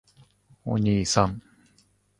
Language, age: Japanese, 50-59